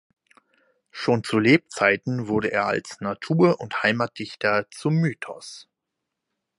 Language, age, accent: German, 19-29, Deutschland Deutsch